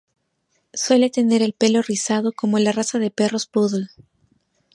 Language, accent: Spanish, Andino-Pacífico: Colombia, Perú, Ecuador, oeste de Bolivia y Venezuela andina